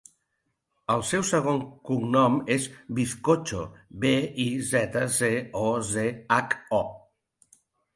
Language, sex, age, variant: Catalan, male, 50-59, Central